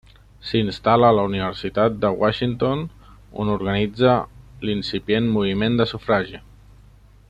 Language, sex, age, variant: Catalan, male, 30-39, Central